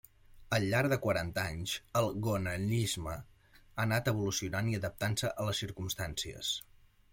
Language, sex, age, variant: Catalan, male, 40-49, Central